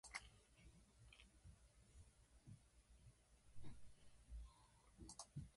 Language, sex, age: Japanese, female, under 19